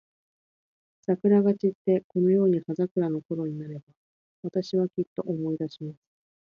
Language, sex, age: Japanese, female, 30-39